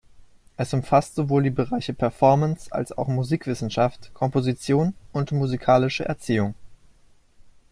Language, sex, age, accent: German, male, 19-29, Deutschland Deutsch